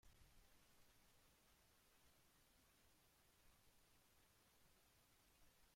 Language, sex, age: Spanish, male, 50-59